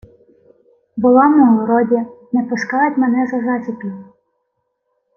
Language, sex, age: Ukrainian, female, 19-29